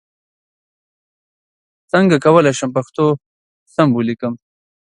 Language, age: Pashto, 30-39